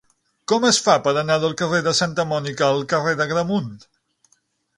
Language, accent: Catalan, central; septentrional